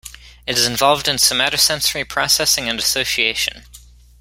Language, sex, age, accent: English, male, under 19, United States English